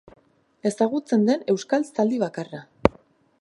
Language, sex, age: Basque, female, 19-29